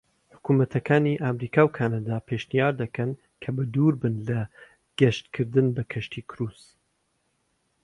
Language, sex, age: Central Kurdish, male, 30-39